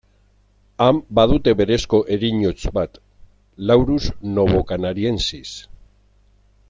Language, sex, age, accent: Basque, male, 50-59, Erdialdekoa edo Nafarra (Gipuzkoa, Nafarroa)